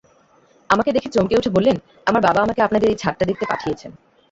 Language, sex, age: Bengali, female, 19-29